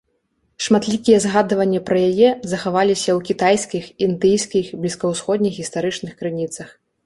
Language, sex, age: Belarusian, female, 30-39